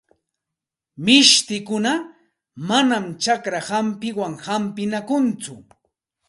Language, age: Santa Ana de Tusi Pasco Quechua, 40-49